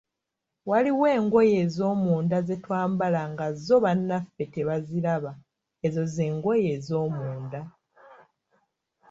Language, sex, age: Ganda, female, 19-29